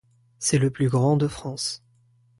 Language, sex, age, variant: French, male, 19-29, Français du nord de l'Afrique